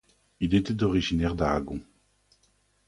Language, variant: French, Français de métropole